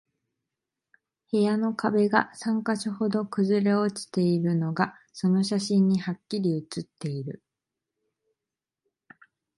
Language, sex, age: Japanese, female, 19-29